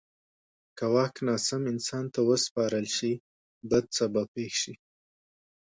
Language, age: Pashto, 19-29